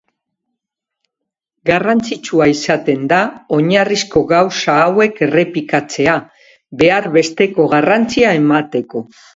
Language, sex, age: Basque, female, 60-69